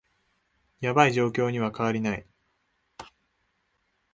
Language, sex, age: Japanese, male, 19-29